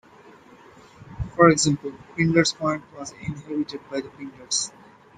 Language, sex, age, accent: English, male, 19-29, India and South Asia (India, Pakistan, Sri Lanka)